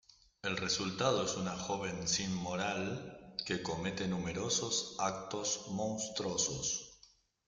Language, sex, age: Spanish, male, 40-49